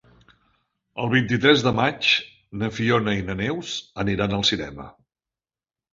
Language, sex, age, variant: Catalan, male, 60-69, Central